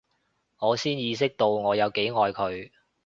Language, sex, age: Cantonese, male, 19-29